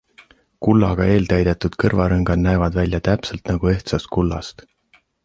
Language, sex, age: Estonian, male, 19-29